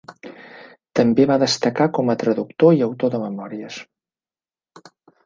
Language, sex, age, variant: Catalan, male, 40-49, Central